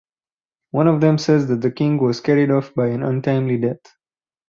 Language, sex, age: English, male, 19-29